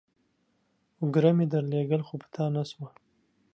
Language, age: Pashto, 19-29